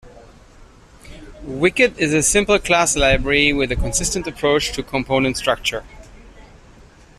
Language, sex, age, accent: English, male, 30-39, Singaporean English